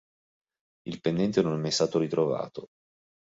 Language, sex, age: Italian, male, 40-49